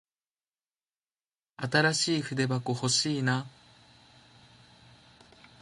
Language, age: Japanese, 19-29